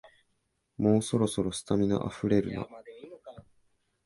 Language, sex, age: Japanese, male, 19-29